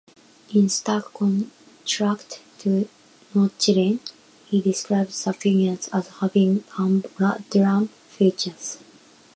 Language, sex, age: English, female, 19-29